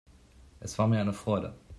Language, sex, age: German, male, 30-39